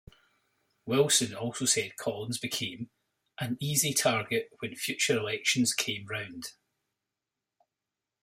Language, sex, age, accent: English, male, 40-49, Scottish English